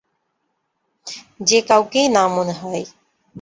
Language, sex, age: Bengali, female, 30-39